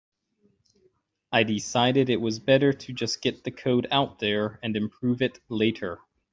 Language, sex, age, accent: English, male, 30-39, United States English